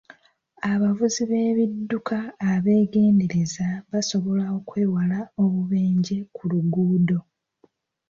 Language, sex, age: Ganda, female, 19-29